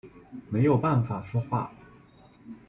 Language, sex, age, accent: Chinese, male, 30-39, 出生地：湖南省